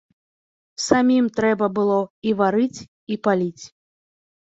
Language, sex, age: Belarusian, female, 19-29